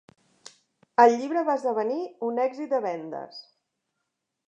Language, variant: Catalan, Central